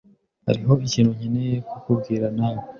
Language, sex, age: Kinyarwanda, male, 19-29